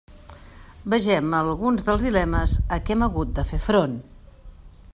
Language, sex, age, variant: Catalan, female, 60-69, Central